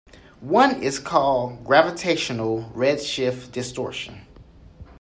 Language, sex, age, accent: English, male, 19-29, United States English